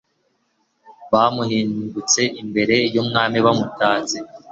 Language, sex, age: Kinyarwanda, male, 19-29